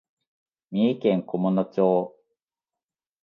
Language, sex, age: Japanese, male, 19-29